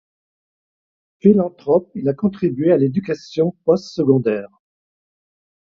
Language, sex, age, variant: French, male, 60-69, Français de métropole